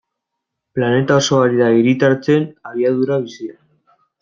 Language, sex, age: Basque, male, 19-29